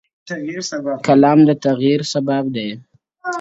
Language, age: Pashto, 19-29